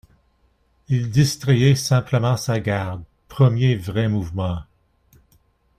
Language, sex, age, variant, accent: French, male, 50-59, Français d'Amérique du Nord, Français du Canada